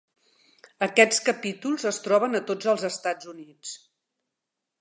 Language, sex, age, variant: Catalan, female, 50-59, Central